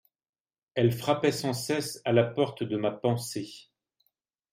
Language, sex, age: French, male, 50-59